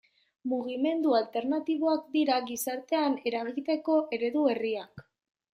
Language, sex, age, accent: Basque, female, 19-29, Mendebalekoa (Araba, Bizkaia, Gipuzkoako mendebaleko herri batzuk)